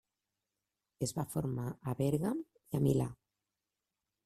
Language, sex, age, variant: Catalan, female, 40-49, Septentrional